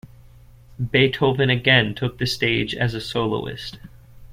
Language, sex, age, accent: English, male, 19-29, United States English